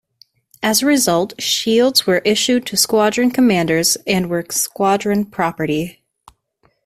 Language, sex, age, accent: English, female, 19-29, United States English